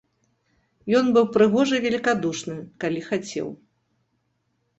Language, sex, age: Belarusian, female, 50-59